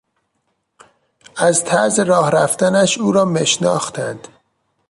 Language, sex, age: Persian, male, 30-39